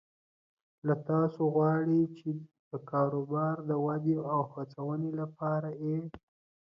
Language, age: Pashto, 19-29